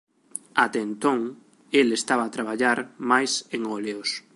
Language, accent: Galician, Oriental (común en zona oriental)